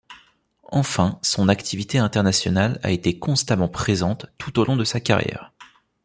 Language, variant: French, Français de métropole